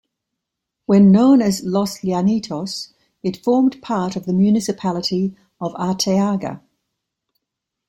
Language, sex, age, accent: English, female, 70-79, Australian English